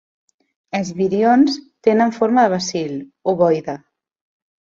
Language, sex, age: Catalan, female, 30-39